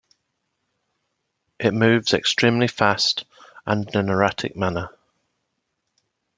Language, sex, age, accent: English, male, 40-49, England English